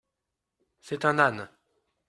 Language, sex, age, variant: French, male, 40-49, Français de métropole